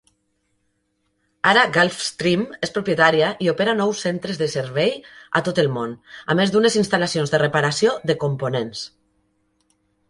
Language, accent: Catalan, valencià